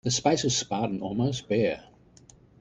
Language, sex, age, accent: English, male, 60-69, England English